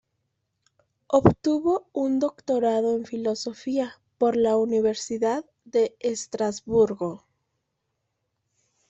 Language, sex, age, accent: Spanish, female, 19-29, México